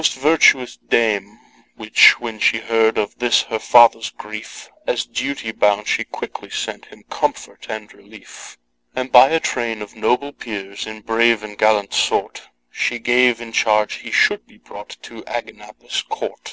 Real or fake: real